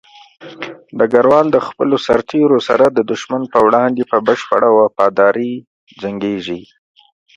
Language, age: Pashto, 30-39